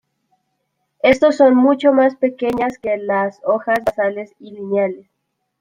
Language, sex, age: Spanish, female, 19-29